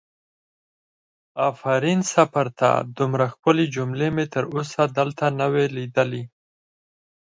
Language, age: Pashto, 30-39